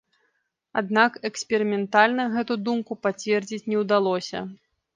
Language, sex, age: Belarusian, female, 19-29